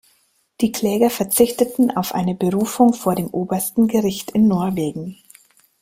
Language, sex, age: German, female, 30-39